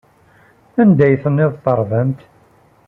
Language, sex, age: Kabyle, male, 40-49